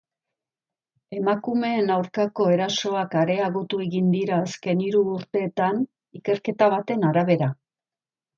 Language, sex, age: Basque, female, 50-59